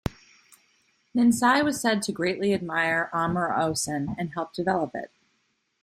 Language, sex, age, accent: English, female, 30-39, United States English